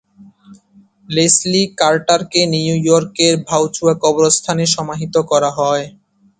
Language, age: Bengali, 19-29